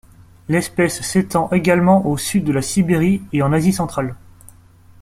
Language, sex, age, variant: French, male, 19-29, Français de métropole